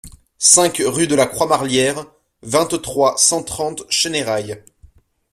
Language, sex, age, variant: French, male, 19-29, Français de métropole